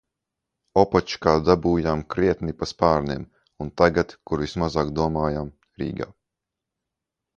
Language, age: Latvian, 19-29